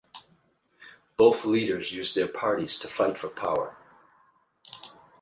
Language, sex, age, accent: English, male, 50-59, United States English